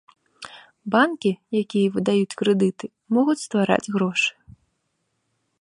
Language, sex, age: Belarusian, female, 19-29